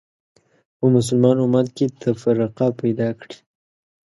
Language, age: Pashto, 19-29